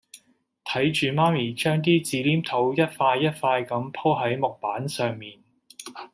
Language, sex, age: Cantonese, male, 30-39